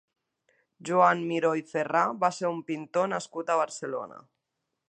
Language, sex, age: Catalan, female, 30-39